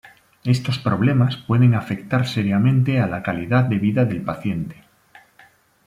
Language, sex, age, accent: Spanish, male, 40-49, España: Norte peninsular (Asturias, Castilla y León, Cantabria, País Vasco, Navarra, Aragón, La Rioja, Guadalajara, Cuenca)